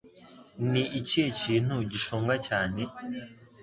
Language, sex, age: Kinyarwanda, male, 19-29